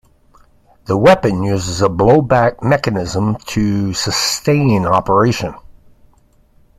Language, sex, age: English, male, 60-69